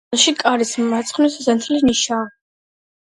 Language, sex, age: Georgian, female, under 19